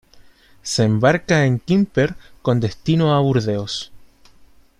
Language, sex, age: Spanish, male, 19-29